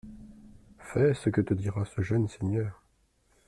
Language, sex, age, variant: French, male, 30-39, Français de métropole